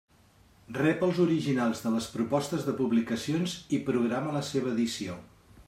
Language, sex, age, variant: Catalan, male, 50-59, Central